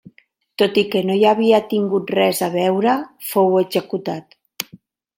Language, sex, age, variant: Catalan, female, 50-59, Central